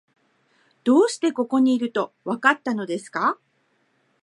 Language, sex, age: Japanese, female, 50-59